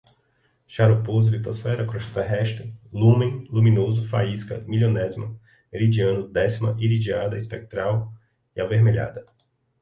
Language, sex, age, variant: Portuguese, male, 30-39, Portuguese (Brasil)